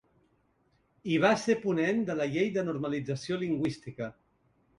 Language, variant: Catalan, Central